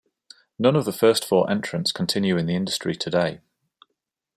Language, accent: English, England English